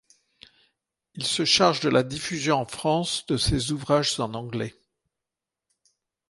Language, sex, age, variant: French, male, 60-69, Français de métropole